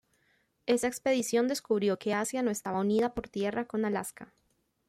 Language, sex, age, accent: Spanish, female, 19-29, Caribe: Cuba, Venezuela, Puerto Rico, República Dominicana, Panamá, Colombia caribeña, México caribeño, Costa del golfo de México